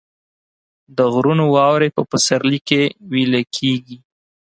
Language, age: Pashto, 19-29